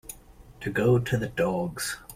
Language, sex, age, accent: English, male, 19-29, United States English